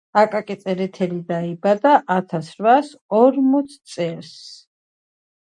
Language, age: Georgian, 40-49